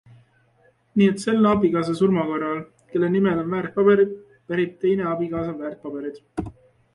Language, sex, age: Estonian, male, 19-29